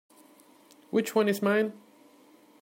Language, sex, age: English, male, 19-29